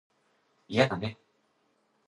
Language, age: Japanese, 19-29